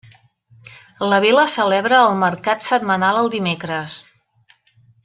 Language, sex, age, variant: Catalan, female, 30-39, Central